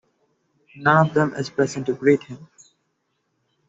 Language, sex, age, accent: English, male, 19-29, India and South Asia (India, Pakistan, Sri Lanka)